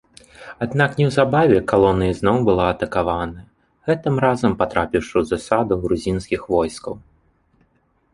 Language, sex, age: Belarusian, male, 19-29